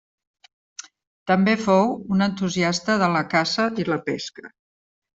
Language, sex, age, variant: Catalan, female, 50-59, Central